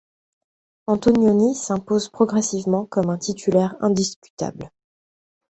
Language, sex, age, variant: French, female, 30-39, Français de métropole